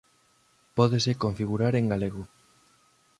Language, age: Galician, 30-39